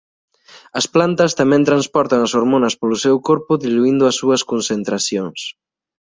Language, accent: Galician, Atlántico (seseo e gheada)